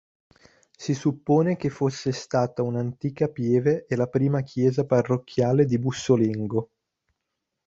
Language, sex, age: Italian, male, 19-29